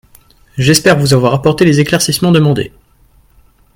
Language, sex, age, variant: French, male, 19-29, Français de métropole